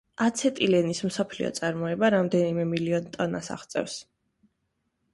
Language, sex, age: Georgian, female, 19-29